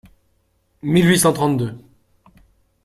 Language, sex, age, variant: French, male, 30-39, Français de métropole